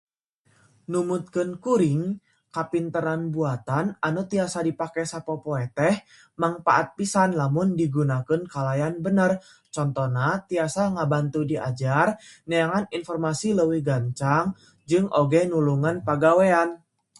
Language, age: Sundanese, 19-29